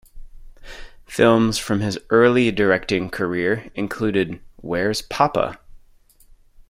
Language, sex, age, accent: English, male, 30-39, United States English